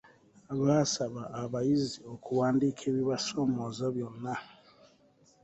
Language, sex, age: Ganda, male, 30-39